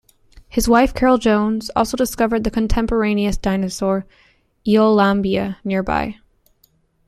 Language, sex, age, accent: English, female, 19-29, United States English